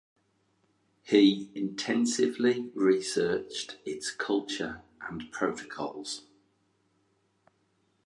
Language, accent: English, England English